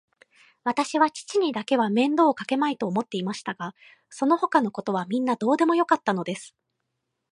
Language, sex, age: Japanese, female, 19-29